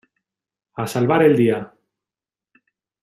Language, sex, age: Spanish, male, 30-39